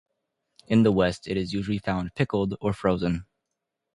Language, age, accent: English, 19-29, United States English